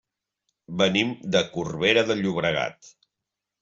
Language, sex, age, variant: Catalan, male, 50-59, Central